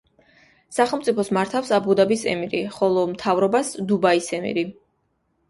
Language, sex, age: Georgian, female, 19-29